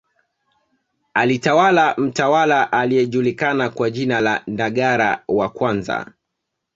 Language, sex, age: Swahili, male, 19-29